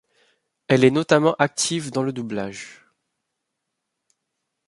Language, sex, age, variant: French, male, 30-39, Français de métropole